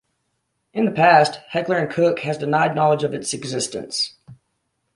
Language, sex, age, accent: English, male, 19-29, Irish English